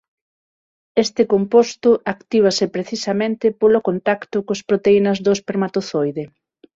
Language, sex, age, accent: Galician, female, 30-39, Normativo (estándar); Neofalante